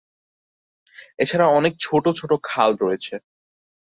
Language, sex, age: Bengali, male, 19-29